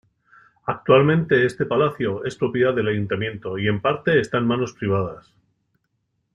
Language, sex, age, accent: Spanish, male, 60-69, España: Norte peninsular (Asturias, Castilla y León, Cantabria, País Vasco, Navarra, Aragón, La Rioja, Guadalajara, Cuenca)